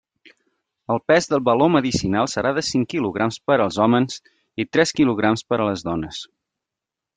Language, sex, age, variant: Catalan, male, 30-39, Central